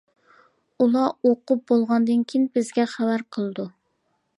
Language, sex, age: Uyghur, female, 19-29